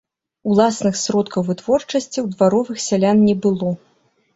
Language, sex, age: Belarusian, female, 30-39